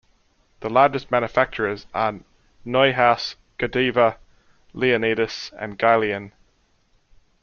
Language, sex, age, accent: English, male, 40-49, Australian English